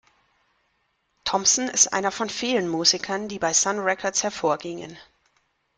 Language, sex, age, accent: German, female, 40-49, Deutschland Deutsch